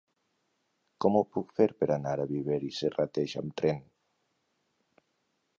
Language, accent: Catalan, valencià